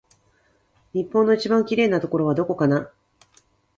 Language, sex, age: Japanese, female, 40-49